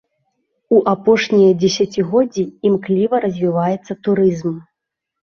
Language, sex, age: Belarusian, female, 30-39